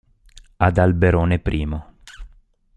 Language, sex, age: Italian, male, 40-49